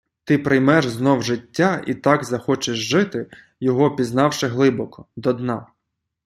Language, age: Ukrainian, 19-29